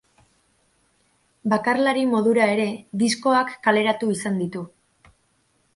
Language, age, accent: Basque, 19-29, Mendebalekoa (Araba, Bizkaia, Gipuzkoako mendebaleko herri batzuk)